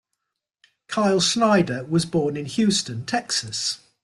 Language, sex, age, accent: English, male, 60-69, England English